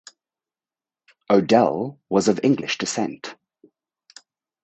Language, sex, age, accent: English, male, 30-39, United States English